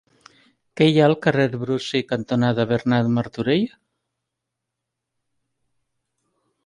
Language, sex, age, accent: Catalan, female, 40-49, valencià